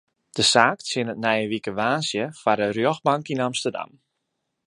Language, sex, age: Western Frisian, male, 19-29